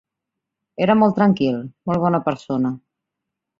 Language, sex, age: Catalan, female, 40-49